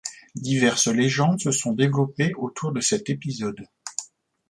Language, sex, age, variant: French, male, 40-49, Français de métropole